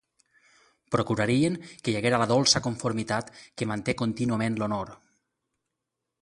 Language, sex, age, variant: Catalan, male, 40-49, Valencià meridional